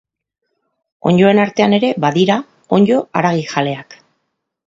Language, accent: Basque, Mendebalekoa (Araba, Bizkaia, Gipuzkoako mendebaleko herri batzuk)